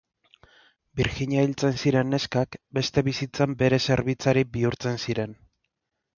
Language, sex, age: Basque, male, 30-39